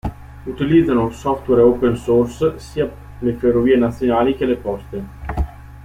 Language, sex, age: Italian, male, 19-29